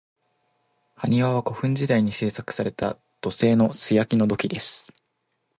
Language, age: Japanese, 19-29